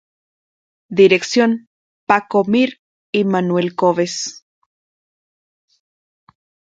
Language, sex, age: Spanish, female, 19-29